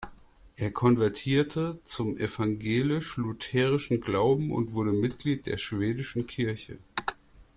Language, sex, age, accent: German, male, 30-39, Deutschland Deutsch